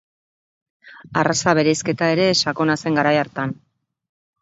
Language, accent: Basque, Mendebalekoa (Araba, Bizkaia, Gipuzkoako mendebaleko herri batzuk)